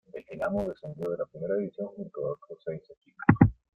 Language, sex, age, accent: Spanish, male, 50-59, América central